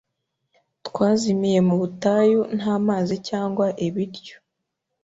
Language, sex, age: Kinyarwanda, female, 19-29